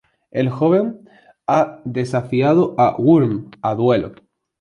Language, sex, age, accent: Spanish, male, 19-29, España: Sur peninsular (Andalucia, Extremadura, Murcia)